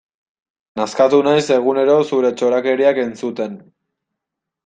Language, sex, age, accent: Basque, male, 19-29, Mendebalekoa (Araba, Bizkaia, Gipuzkoako mendebaleko herri batzuk)